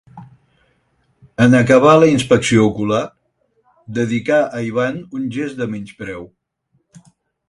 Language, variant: Catalan, Central